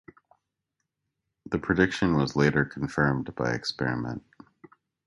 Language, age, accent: English, 40-49, United States English